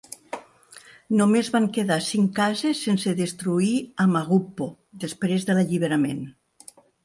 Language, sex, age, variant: Catalan, female, 60-69, Central